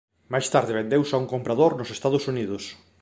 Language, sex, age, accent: Galician, male, 30-39, Normativo (estándar)